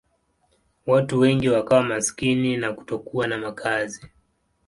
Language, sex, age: Swahili, male, 19-29